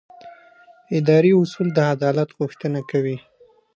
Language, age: Pashto, 30-39